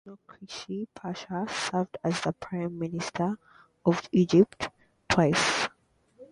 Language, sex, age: English, female, 19-29